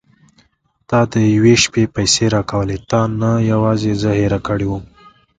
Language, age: Pashto, 19-29